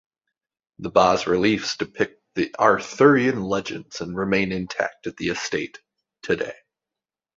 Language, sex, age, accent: English, male, 19-29, United States English